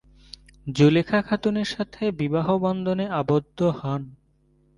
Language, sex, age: Bengali, male, 19-29